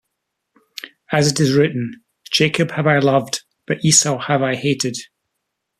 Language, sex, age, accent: English, male, 60-69, Scottish English